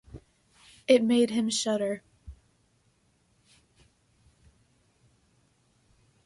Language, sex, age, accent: English, female, under 19, United States English